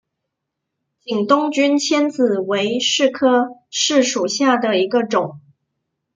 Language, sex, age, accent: Chinese, female, 19-29, 出生地：广东省